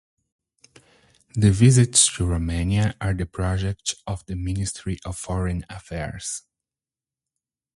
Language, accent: English, Brazilian